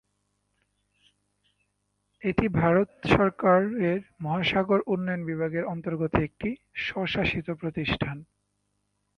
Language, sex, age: Bengali, male, 19-29